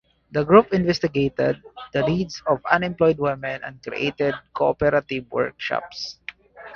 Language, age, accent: English, 19-29, United States English